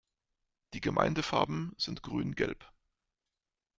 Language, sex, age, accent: German, male, 30-39, Deutschland Deutsch